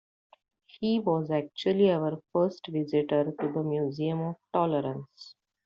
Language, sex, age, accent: English, female, 30-39, India and South Asia (India, Pakistan, Sri Lanka)